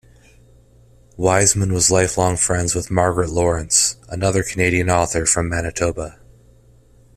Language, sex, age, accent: English, male, 30-39, Canadian English